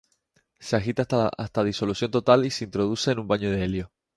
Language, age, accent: Spanish, 19-29, España: Islas Canarias